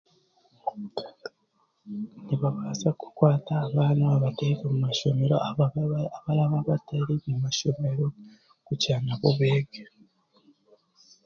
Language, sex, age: Chiga, male, 30-39